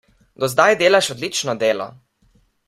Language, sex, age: Slovenian, male, under 19